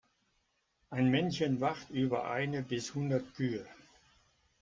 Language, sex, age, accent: German, male, 70-79, Deutschland Deutsch